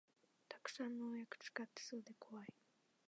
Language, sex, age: Japanese, female, 19-29